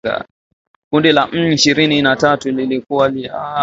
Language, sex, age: Swahili, male, 19-29